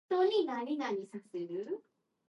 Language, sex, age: English, female, 19-29